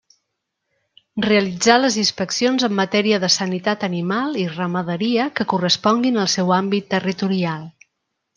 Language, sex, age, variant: Catalan, female, 50-59, Central